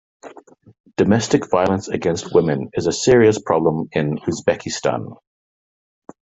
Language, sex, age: English, male, 40-49